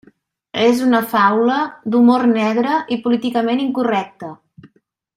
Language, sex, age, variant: Catalan, female, 40-49, Central